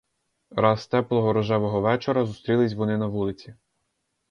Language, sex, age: Ukrainian, male, 19-29